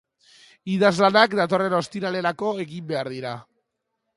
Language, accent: Basque, Mendebalekoa (Araba, Bizkaia, Gipuzkoako mendebaleko herri batzuk)